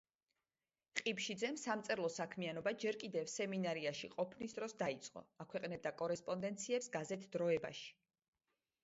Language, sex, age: Georgian, female, 30-39